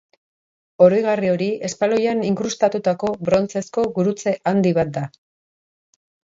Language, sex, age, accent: Basque, female, 40-49, Erdialdekoa edo Nafarra (Gipuzkoa, Nafarroa)